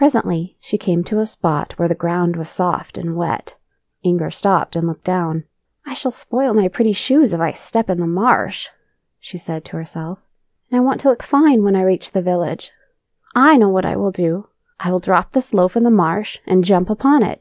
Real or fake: real